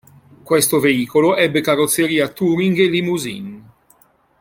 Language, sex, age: Italian, male, 60-69